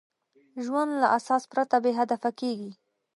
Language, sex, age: Pashto, female, 19-29